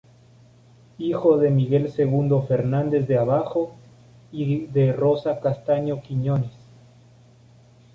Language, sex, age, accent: Spanish, male, 19-29, América central